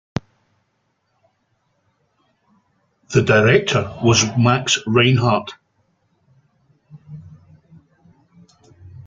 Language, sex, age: English, male, 50-59